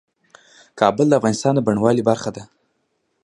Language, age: Pashto, under 19